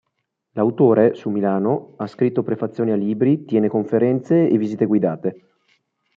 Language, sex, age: Italian, male, 30-39